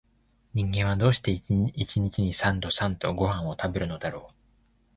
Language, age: Japanese, 19-29